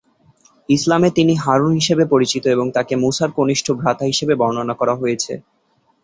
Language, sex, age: Bengali, male, 19-29